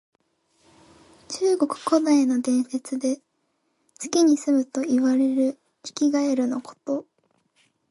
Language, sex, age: Japanese, female, 19-29